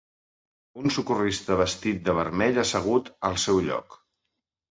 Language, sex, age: Catalan, male, 50-59